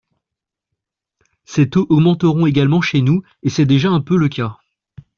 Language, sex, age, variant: French, male, 30-39, Français de métropole